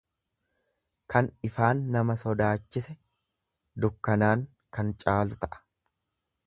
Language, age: Oromo, 30-39